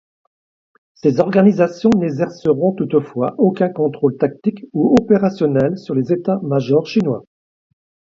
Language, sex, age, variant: French, male, 60-69, Français de métropole